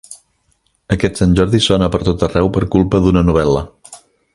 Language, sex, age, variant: Catalan, male, 50-59, Central